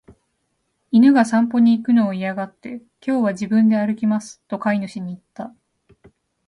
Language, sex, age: Japanese, female, 19-29